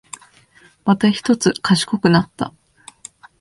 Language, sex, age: Japanese, female, 19-29